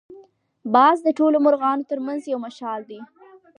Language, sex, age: Pashto, female, under 19